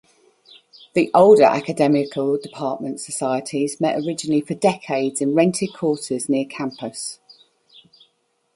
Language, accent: English, England English